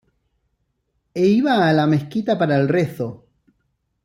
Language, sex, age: Spanish, male, 30-39